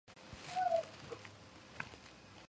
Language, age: Georgian, 19-29